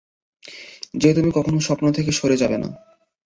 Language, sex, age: Bengali, male, 19-29